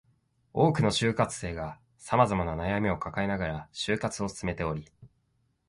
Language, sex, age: Japanese, male, 19-29